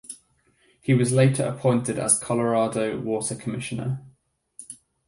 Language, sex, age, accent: English, male, 19-29, England English